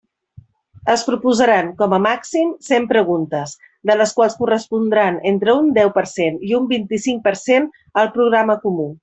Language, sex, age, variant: Catalan, female, 40-49, Central